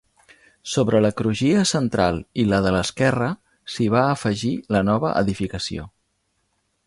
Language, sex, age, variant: Catalan, male, 50-59, Central